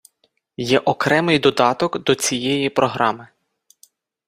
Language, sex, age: Ukrainian, male, 30-39